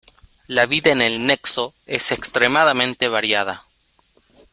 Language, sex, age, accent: Spanish, male, 19-29, Rioplatense: Argentina, Uruguay, este de Bolivia, Paraguay